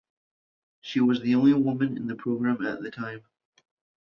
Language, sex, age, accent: English, male, 30-39, United States English